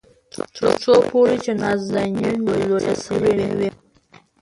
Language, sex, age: Pashto, female, under 19